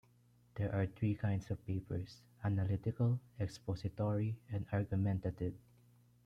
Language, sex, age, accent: English, male, 19-29, Filipino